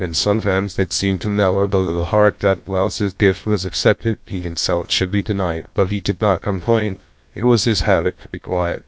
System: TTS, GlowTTS